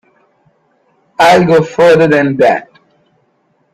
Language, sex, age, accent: English, male, 19-29, India and South Asia (India, Pakistan, Sri Lanka)